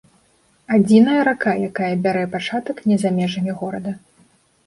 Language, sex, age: Belarusian, female, 19-29